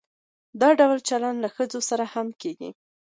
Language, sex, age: Pashto, female, 19-29